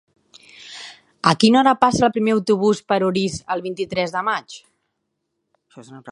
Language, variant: Catalan, Central